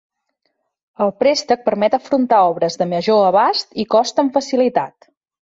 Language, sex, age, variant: Catalan, female, 30-39, Central